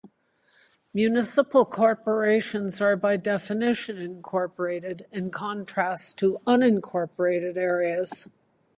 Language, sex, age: English, female, 60-69